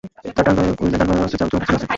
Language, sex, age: Bengali, male, under 19